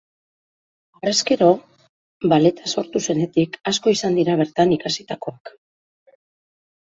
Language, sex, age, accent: Basque, female, 50-59, Mendebalekoa (Araba, Bizkaia, Gipuzkoako mendebaleko herri batzuk)